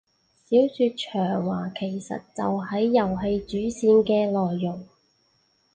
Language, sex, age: Cantonese, female, 30-39